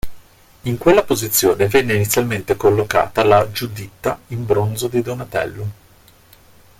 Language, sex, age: Italian, male, 40-49